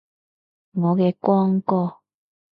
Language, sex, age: Cantonese, female, 30-39